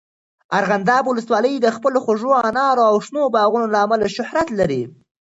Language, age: Pashto, under 19